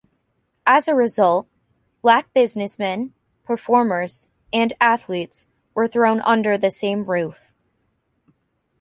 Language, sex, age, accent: English, female, 19-29, United States English